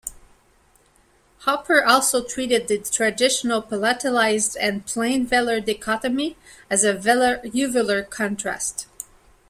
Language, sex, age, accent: English, female, 40-49, Canadian English